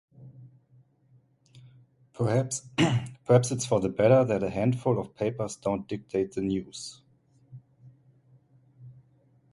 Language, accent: English, United States English